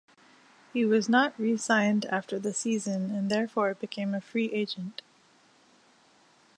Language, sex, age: English, female, 40-49